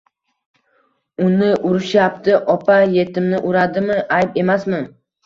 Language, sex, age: Uzbek, male, under 19